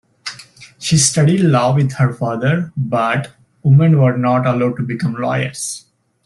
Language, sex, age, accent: English, male, 30-39, India and South Asia (India, Pakistan, Sri Lanka)